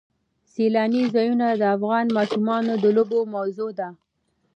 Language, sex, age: Pashto, female, 19-29